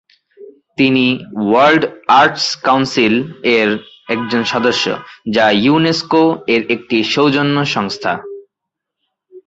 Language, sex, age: Bengali, male, 19-29